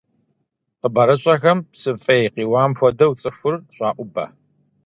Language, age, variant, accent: Kabardian, 40-49, Адыгэбзэ (Къэбэрдей, Кирил, псоми зэдай), Джылэхъстэней (Gilahsteney)